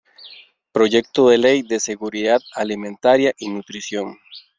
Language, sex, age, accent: Spanish, male, 30-39, América central